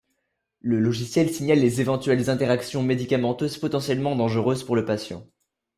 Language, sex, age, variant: French, male, under 19, Français de métropole